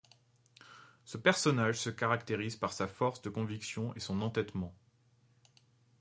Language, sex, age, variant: French, male, 30-39, Français de métropole